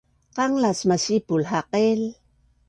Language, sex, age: Bunun, female, 60-69